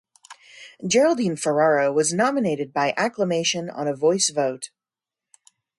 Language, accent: English, United States English